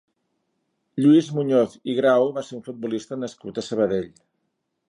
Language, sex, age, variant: Catalan, male, 50-59, Nord-Occidental